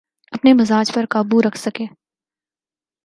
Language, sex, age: Urdu, female, 19-29